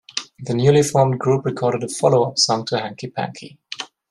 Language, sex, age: English, male, 19-29